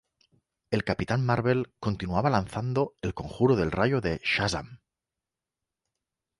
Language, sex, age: Spanish, male, 40-49